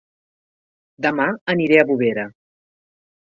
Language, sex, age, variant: Catalan, female, 40-49, Central